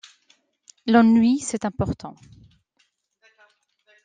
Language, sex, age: French, female, 19-29